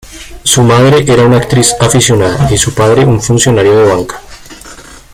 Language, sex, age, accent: Spanish, male, 30-39, Andino-Pacífico: Colombia, Perú, Ecuador, oeste de Bolivia y Venezuela andina